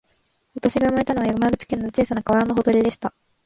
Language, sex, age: Japanese, female, 19-29